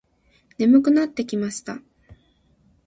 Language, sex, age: Japanese, female, 19-29